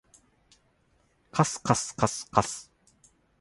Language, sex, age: Japanese, male, 40-49